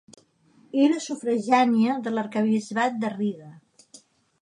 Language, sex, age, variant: Catalan, female, 60-69, Central